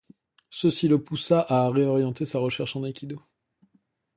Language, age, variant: French, 30-39, Français de métropole